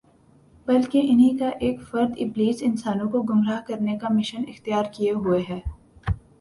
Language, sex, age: Urdu, female, 19-29